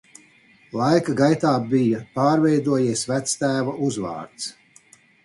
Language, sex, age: Latvian, male, 50-59